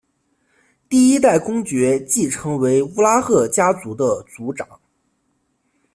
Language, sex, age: Chinese, male, 19-29